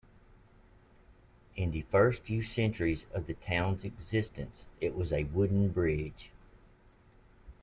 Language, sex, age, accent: English, male, 50-59, United States English